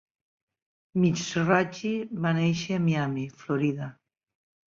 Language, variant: Catalan, Septentrional